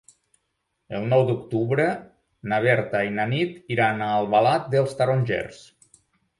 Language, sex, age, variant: Catalan, male, 40-49, Central